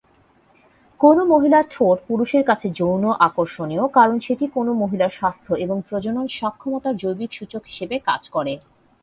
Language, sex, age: Bengali, female, 30-39